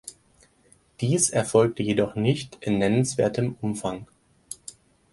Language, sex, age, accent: German, male, 19-29, Deutschland Deutsch